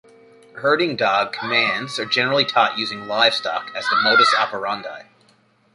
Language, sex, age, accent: English, male, 40-49, Canadian English